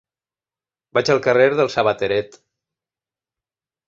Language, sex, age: Catalan, male, 50-59